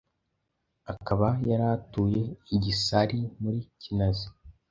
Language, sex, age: Kinyarwanda, male, under 19